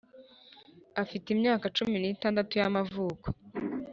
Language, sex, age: Kinyarwanda, female, 19-29